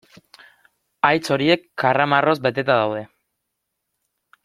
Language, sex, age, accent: Basque, male, 19-29, Mendebalekoa (Araba, Bizkaia, Gipuzkoako mendebaleko herri batzuk)